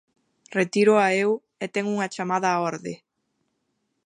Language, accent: Galician, Atlántico (seseo e gheada); Normativo (estándar)